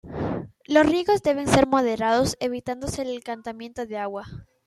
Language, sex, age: Spanish, female, 19-29